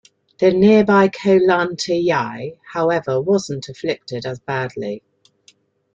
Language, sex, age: English, female, 50-59